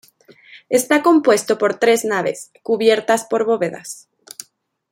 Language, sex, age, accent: Spanish, female, 19-29, México